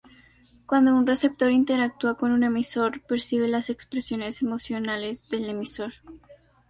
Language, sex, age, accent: Spanish, female, 19-29, México